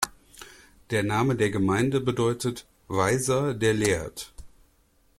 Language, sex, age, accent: German, male, 30-39, Deutschland Deutsch